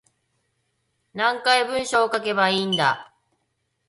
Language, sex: Japanese, female